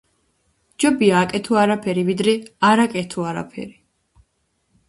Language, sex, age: Georgian, female, under 19